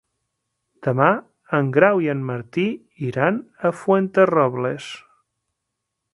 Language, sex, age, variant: Catalan, male, 40-49, Central